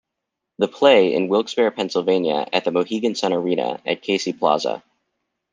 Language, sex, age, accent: English, male, 19-29, United States English